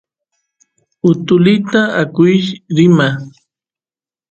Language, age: Santiago del Estero Quichua, 40-49